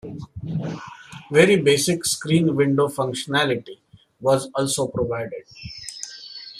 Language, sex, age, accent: English, male, 30-39, India and South Asia (India, Pakistan, Sri Lanka)